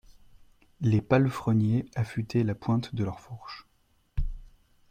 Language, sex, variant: French, male, Français de métropole